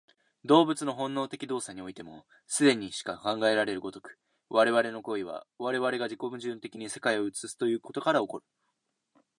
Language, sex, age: Japanese, male, under 19